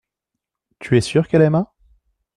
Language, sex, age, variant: French, male, 19-29, Français de métropole